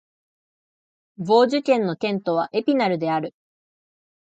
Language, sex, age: Japanese, female, 19-29